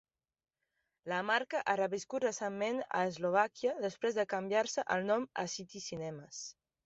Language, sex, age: Catalan, female, 19-29